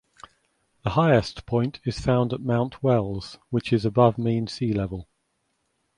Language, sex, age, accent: English, male, 60-69, England English